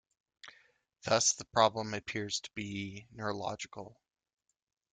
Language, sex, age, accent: English, male, 30-39, United States English